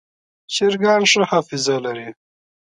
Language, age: Pashto, 19-29